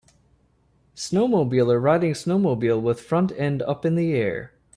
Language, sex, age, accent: English, male, 30-39, United States English